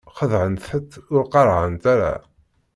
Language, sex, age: Kabyle, male, 50-59